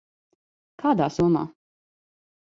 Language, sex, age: Latvian, female, 30-39